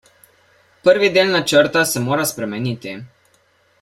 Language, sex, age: Slovenian, male, under 19